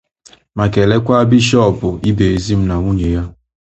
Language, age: Igbo, 19-29